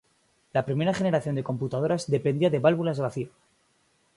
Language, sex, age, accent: Spanish, male, under 19, España: Norte peninsular (Asturias, Castilla y León, Cantabria, País Vasco, Navarra, Aragón, La Rioja, Guadalajara, Cuenca)